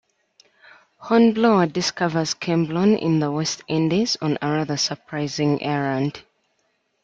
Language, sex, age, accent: English, female, 19-29, England English